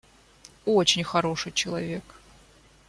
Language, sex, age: Russian, female, 19-29